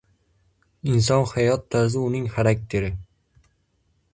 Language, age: Uzbek, 19-29